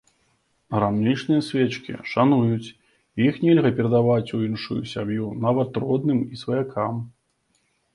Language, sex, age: Belarusian, male, 30-39